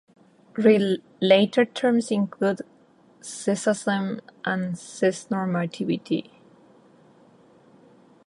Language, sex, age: English, female, 19-29